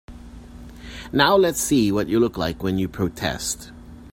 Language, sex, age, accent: English, male, 40-49, Filipino